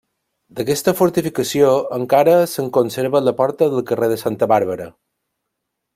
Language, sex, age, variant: Catalan, male, 30-39, Balear